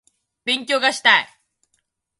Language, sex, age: Japanese, female, 19-29